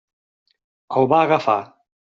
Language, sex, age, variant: Catalan, male, 50-59, Central